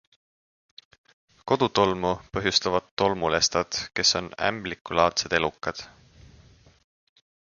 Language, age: Estonian, 19-29